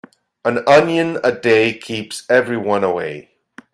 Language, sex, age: English, male, 50-59